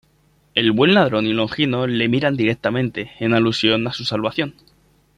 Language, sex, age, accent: Spanish, male, 19-29, España: Centro-Sur peninsular (Madrid, Toledo, Castilla-La Mancha)